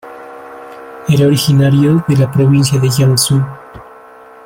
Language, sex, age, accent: Spanish, male, 19-29, Andino-Pacífico: Colombia, Perú, Ecuador, oeste de Bolivia y Venezuela andina